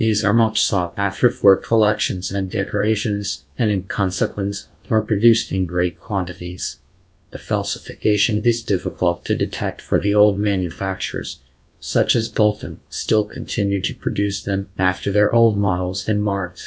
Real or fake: fake